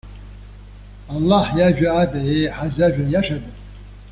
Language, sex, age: Abkhazian, male, 70-79